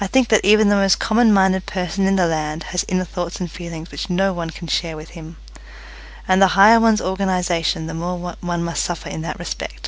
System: none